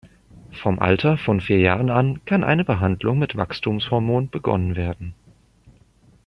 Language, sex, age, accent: German, male, 30-39, Deutschland Deutsch